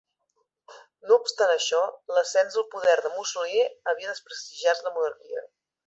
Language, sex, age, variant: Catalan, female, 30-39, Central